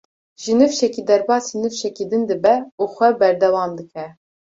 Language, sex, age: Kurdish, female, 19-29